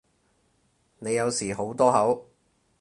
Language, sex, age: Cantonese, male, 30-39